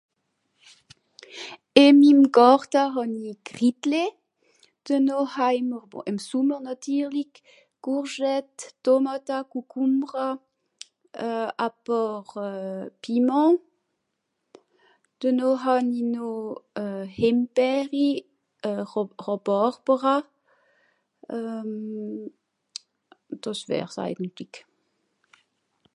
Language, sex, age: Swiss German, female, 40-49